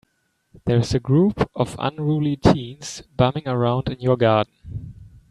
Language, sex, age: English, male, 19-29